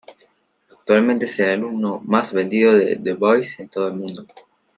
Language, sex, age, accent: Spanish, male, under 19, Andino-Pacífico: Colombia, Perú, Ecuador, oeste de Bolivia y Venezuela andina